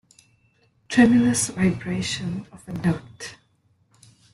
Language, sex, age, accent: English, female, 19-29, India and South Asia (India, Pakistan, Sri Lanka)